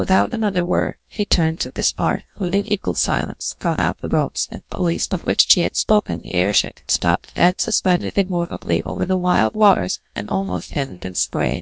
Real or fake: fake